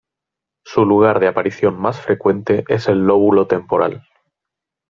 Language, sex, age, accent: Spanish, male, 30-39, España: Centro-Sur peninsular (Madrid, Toledo, Castilla-La Mancha)